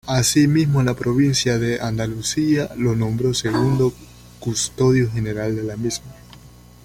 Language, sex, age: Spanish, male, 19-29